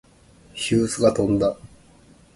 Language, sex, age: Japanese, male, 30-39